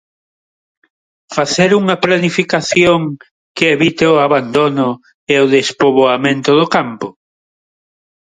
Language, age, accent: Galician, 40-49, Neofalante